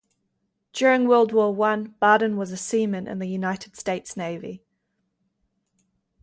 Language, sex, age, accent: English, female, 19-29, New Zealand English